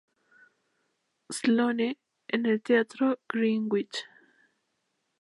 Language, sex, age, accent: Spanish, female, 19-29, México